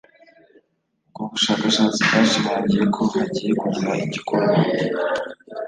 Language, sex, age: Kinyarwanda, male, 19-29